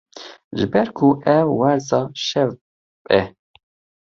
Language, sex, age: Kurdish, male, 40-49